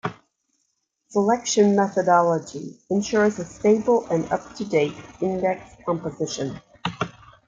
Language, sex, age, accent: English, female, 50-59, United States English